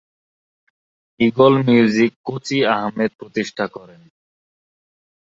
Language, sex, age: Bengali, male, 19-29